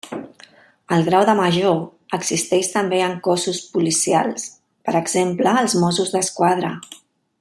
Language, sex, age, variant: Catalan, female, 40-49, Central